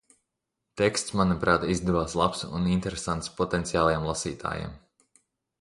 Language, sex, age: Latvian, male, under 19